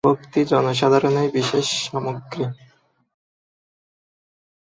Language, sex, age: Bengali, male, 19-29